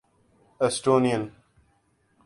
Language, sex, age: Urdu, male, 19-29